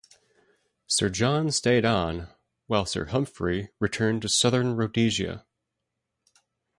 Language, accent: English, United States English